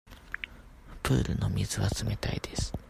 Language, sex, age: Japanese, male, 19-29